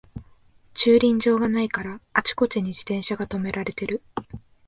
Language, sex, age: Japanese, female, 19-29